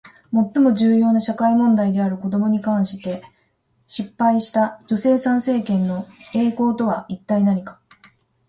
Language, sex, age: Japanese, female, 50-59